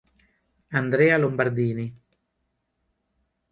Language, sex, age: Italian, male, 40-49